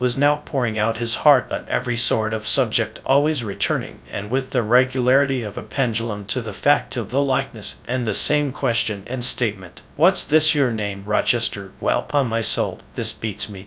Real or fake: fake